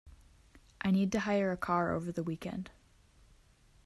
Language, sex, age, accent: English, female, under 19, United States English